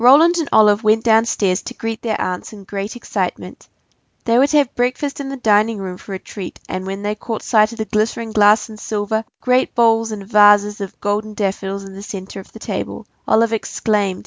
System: none